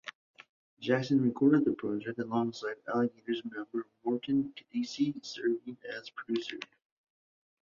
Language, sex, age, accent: English, male, 30-39, United States English